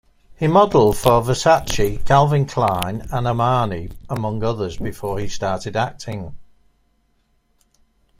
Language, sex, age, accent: English, male, 60-69, England English